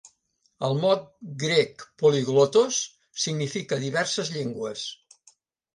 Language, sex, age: Catalan, male, 70-79